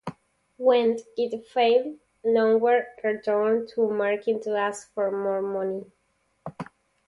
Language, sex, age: English, male, 19-29